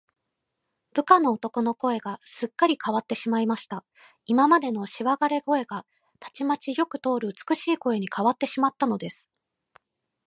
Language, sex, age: Japanese, female, 19-29